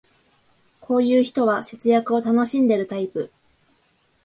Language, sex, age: Japanese, female, 19-29